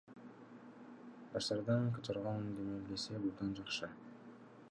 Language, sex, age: Kyrgyz, male, under 19